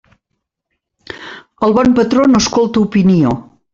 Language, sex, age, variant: Catalan, female, 50-59, Central